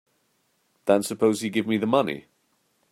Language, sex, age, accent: English, male, 30-39, England English